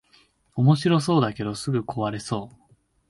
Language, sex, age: Japanese, male, 19-29